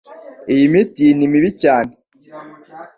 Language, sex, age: Kinyarwanda, male, under 19